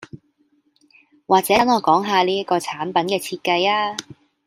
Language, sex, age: Cantonese, female, 19-29